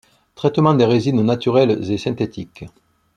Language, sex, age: French, male, 40-49